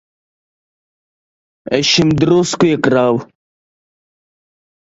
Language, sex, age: Latvian, male, 19-29